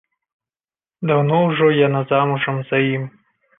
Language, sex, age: Belarusian, male, 30-39